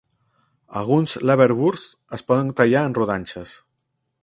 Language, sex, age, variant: Catalan, male, 30-39, Central